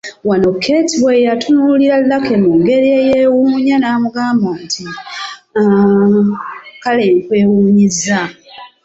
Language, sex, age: Ganda, female, 30-39